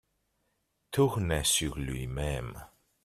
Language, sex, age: French, male, 30-39